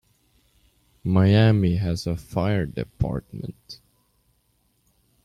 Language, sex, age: English, male, 19-29